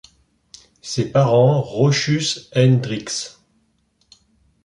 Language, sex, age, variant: French, male, 50-59, Français de métropole